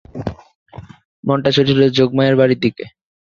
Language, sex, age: Bengali, male, under 19